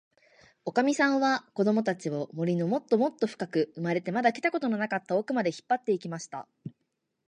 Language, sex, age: Japanese, female, 19-29